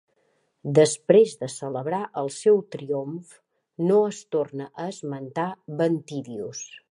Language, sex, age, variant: Catalan, female, 50-59, Central